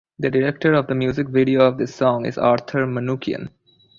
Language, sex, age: English, male, 19-29